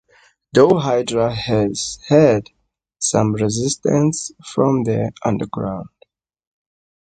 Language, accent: English, Southern African (South Africa, Zimbabwe, Namibia)